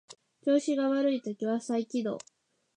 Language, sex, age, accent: Japanese, female, 19-29, 標準語